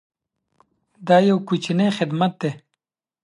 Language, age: Pashto, 19-29